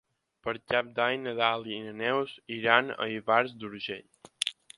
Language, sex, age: Catalan, male, under 19